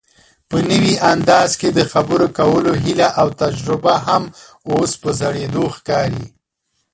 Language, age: Pashto, 40-49